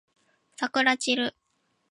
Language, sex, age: Japanese, female, 19-29